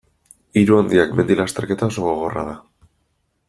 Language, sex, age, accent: Basque, male, 19-29, Erdialdekoa edo Nafarra (Gipuzkoa, Nafarroa)